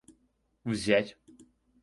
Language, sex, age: Russian, male, 19-29